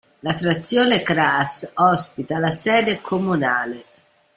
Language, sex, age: Italian, female, 60-69